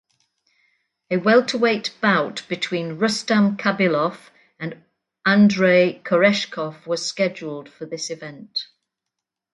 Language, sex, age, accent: English, female, 60-69, England English